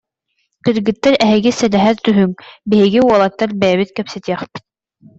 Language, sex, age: Yakut, female, under 19